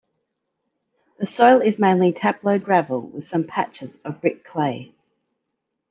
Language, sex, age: English, female, 40-49